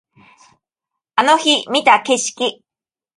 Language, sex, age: Japanese, female, 40-49